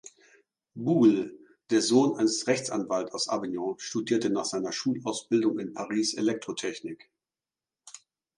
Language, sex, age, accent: German, male, 50-59, Deutschland Deutsch